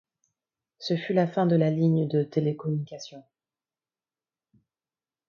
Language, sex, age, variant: French, female, 30-39, Français de métropole